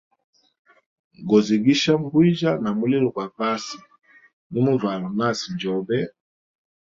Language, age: Hemba, 40-49